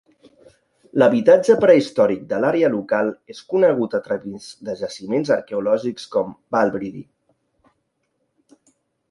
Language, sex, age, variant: Catalan, male, 30-39, Central